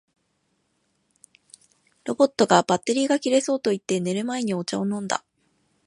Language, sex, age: Japanese, female, 19-29